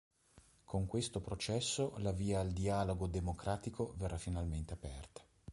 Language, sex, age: Italian, male, 40-49